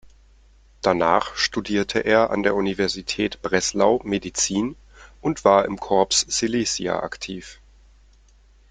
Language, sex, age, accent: German, male, 30-39, Deutschland Deutsch